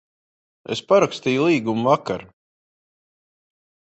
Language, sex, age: Latvian, female, 40-49